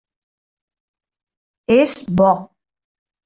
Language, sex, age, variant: Catalan, female, 60-69, Central